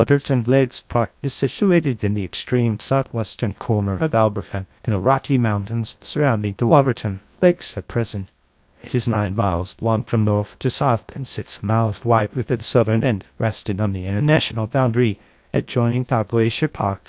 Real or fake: fake